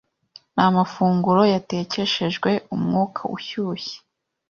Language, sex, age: Kinyarwanda, female, 19-29